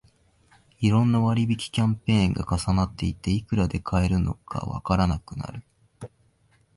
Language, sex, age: Japanese, male, 19-29